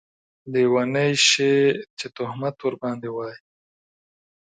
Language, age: Pashto, 30-39